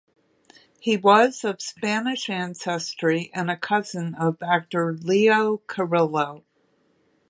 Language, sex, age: English, female, 60-69